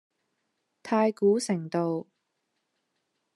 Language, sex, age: Cantonese, female, 30-39